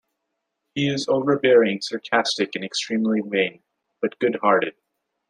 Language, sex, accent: English, male, Canadian English